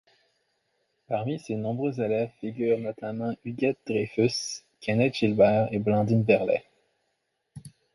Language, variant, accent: French, Français d'Amérique du Nord, Français du Canada